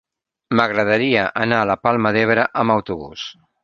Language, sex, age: Catalan, male, 50-59